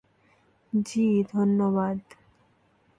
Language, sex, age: Bengali, female, 19-29